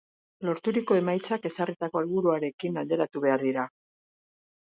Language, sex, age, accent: Basque, female, 60-69, Erdialdekoa edo Nafarra (Gipuzkoa, Nafarroa)